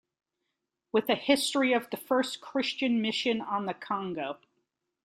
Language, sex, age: English, female, 50-59